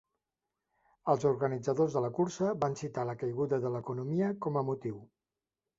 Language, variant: Catalan, Central